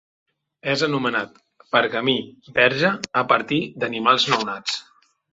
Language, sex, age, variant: Catalan, male, 30-39, Central